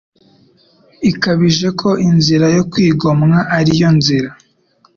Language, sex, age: Kinyarwanda, male, under 19